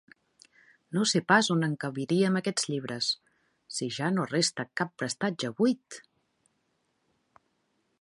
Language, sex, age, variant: Catalan, female, 40-49, Central